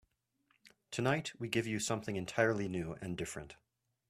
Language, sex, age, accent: English, male, 19-29, United States English